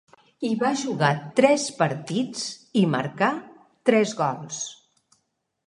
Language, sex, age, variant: Catalan, female, 50-59, Central